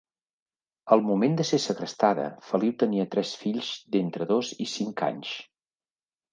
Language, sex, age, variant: Catalan, male, 50-59, Central